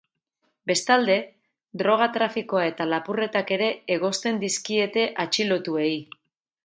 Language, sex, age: Basque, female, 40-49